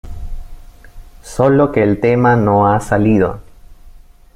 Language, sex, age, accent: Spanish, male, 19-29, Andino-Pacífico: Colombia, Perú, Ecuador, oeste de Bolivia y Venezuela andina